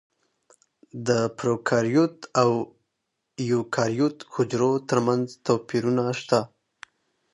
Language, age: Pashto, 19-29